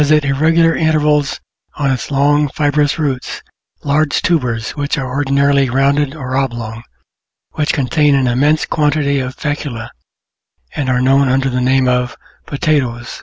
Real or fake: real